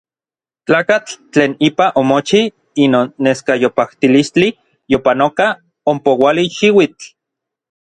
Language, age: Orizaba Nahuatl, 30-39